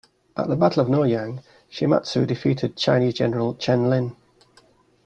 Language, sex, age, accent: English, male, 40-49, England English